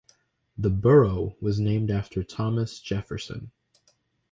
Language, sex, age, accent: English, male, under 19, United States English